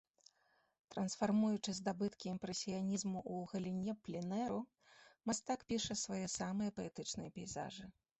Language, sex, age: Belarusian, female, 40-49